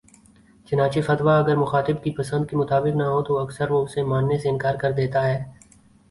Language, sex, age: Urdu, male, 19-29